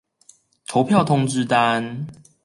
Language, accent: Chinese, 出生地：臺中市